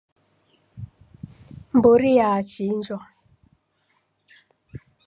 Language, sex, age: Taita, female, 60-69